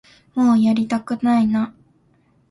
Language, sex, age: Japanese, female, 19-29